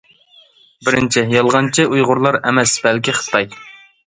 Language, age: Uyghur, 19-29